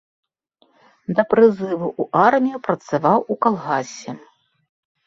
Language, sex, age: Belarusian, female, 50-59